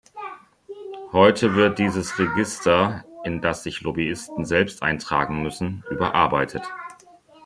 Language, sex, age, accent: German, male, 40-49, Deutschland Deutsch